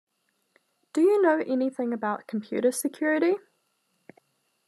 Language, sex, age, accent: English, female, 19-29, New Zealand English